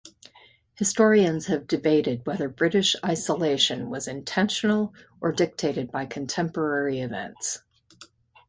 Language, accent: English, United States English